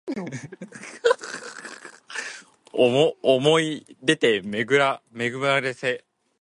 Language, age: Japanese, under 19